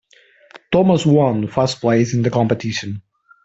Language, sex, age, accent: English, male, 19-29, India and South Asia (India, Pakistan, Sri Lanka)